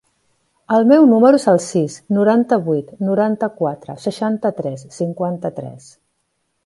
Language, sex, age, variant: Catalan, female, 40-49, Central